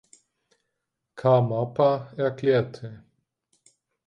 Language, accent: German, Deutschland Deutsch